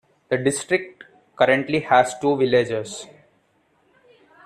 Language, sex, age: English, male, under 19